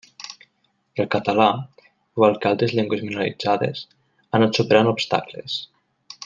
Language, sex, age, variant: Catalan, male, 19-29, Nord-Occidental